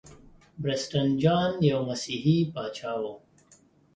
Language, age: Pashto, 30-39